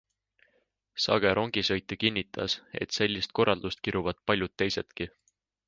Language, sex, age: Estonian, male, 19-29